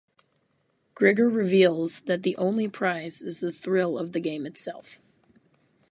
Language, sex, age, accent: English, female, 19-29, United States English